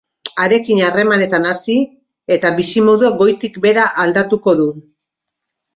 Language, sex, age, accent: Basque, female, 50-59, Mendebalekoa (Araba, Bizkaia, Gipuzkoako mendebaleko herri batzuk)